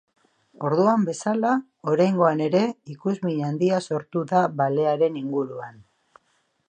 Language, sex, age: Basque, female, 50-59